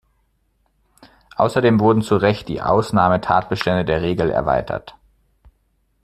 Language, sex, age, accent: German, male, 30-39, Deutschland Deutsch